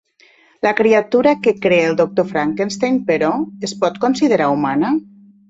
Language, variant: Catalan, Nord-Occidental